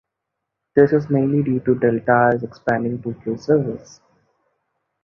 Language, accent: English, India and South Asia (India, Pakistan, Sri Lanka)